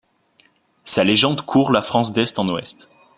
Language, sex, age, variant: French, male, 19-29, Français de métropole